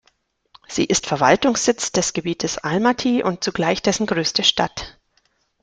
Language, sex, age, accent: German, female, 40-49, Deutschland Deutsch